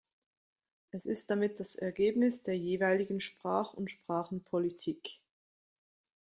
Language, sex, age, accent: German, female, 30-39, Schweizerdeutsch